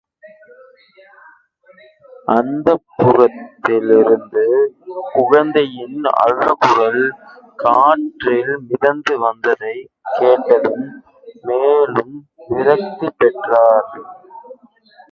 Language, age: Tamil, 19-29